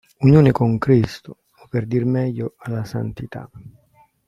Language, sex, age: Italian, male, 40-49